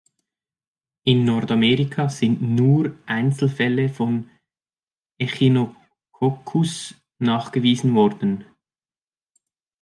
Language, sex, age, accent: German, male, 30-39, Schweizerdeutsch